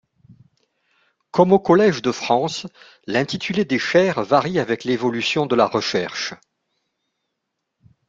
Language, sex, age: French, male, 50-59